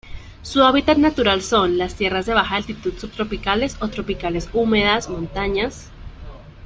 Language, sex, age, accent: Spanish, female, 19-29, Andino-Pacífico: Colombia, Perú, Ecuador, oeste de Bolivia y Venezuela andina